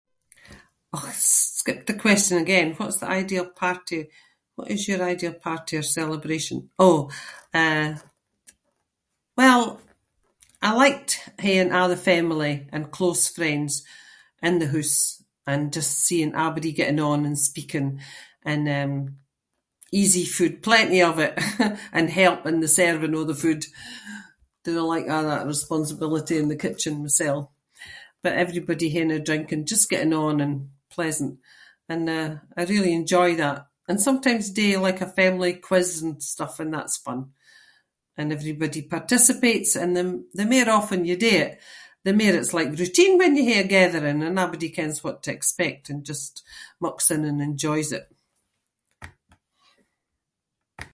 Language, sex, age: Scots, female, 70-79